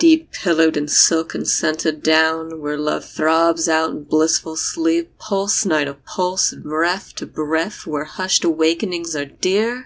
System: none